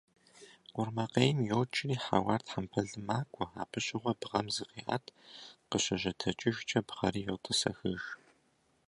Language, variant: Kabardian, Адыгэбзэ (Къэбэрдей, Кирил, псоми зэдай)